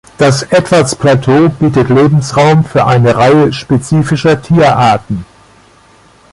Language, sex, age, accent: German, male, 50-59, Deutschland Deutsch